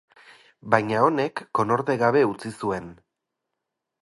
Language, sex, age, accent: Basque, male, 30-39, Erdialdekoa edo Nafarra (Gipuzkoa, Nafarroa)